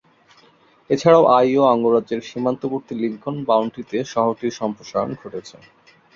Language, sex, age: Bengali, male, 19-29